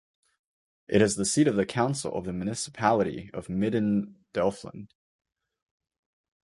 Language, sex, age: English, male, 19-29